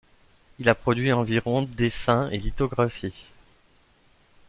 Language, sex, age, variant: French, male, 19-29, Français de métropole